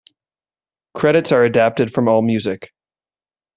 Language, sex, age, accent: English, male, 30-39, Canadian English